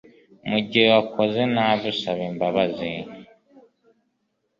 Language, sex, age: Kinyarwanda, male, 19-29